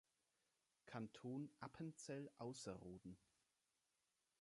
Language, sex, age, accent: German, male, 19-29, Deutschland Deutsch